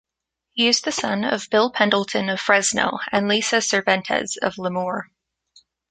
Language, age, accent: English, 19-29, United States English